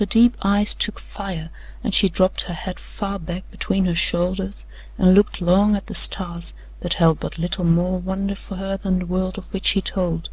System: none